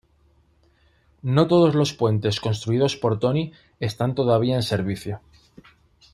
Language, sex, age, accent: Spanish, male, 30-39, España: Norte peninsular (Asturias, Castilla y León, Cantabria, País Vasco, Navarra, Aragón, La Rioja, Guadalajara, Cuenca)